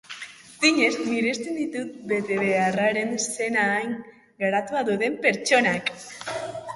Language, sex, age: Basque, female, under 19